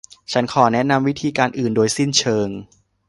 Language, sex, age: Thai, male, 19-29